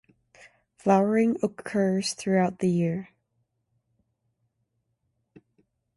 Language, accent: English, United States English